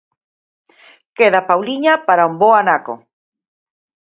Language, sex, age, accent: Galician, female, 50-59, Normativo (estándar)